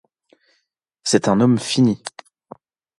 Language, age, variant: French, under 19, Français de métropole